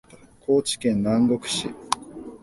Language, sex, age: Japanese, male, 19-29